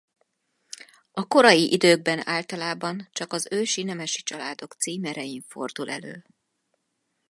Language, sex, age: Hungarian, female, 50-59